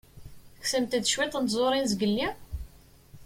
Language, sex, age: Kabyle, female, 19-29